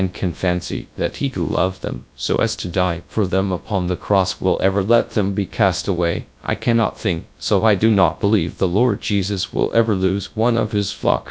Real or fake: fake